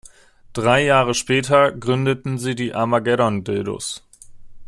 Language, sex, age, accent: German, male, 19-29, Deutschland Deutsch